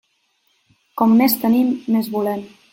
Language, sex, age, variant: Catalan, female, 19-29, Central